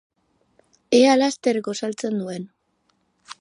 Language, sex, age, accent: Basque, female, under 19, Erdialdekoa edo Nafarra (Gipuzkoa, Nafarroa)